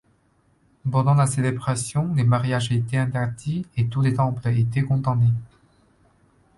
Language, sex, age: French, male, 19-29